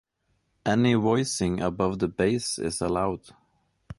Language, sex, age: English, male, 30-39